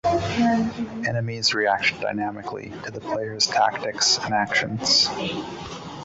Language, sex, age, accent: English, male, 30-39, Canadian English